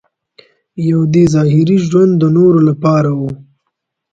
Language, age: Pashto, 19-29